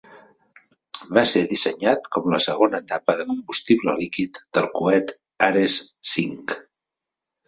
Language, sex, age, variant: Catalan, male, 60-69, Central